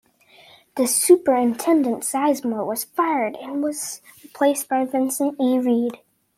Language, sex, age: English, male, under 19